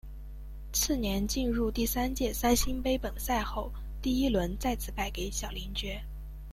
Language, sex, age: Chinese, female, under 19